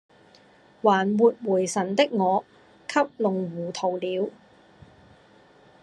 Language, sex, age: Cantonese, female, 19-29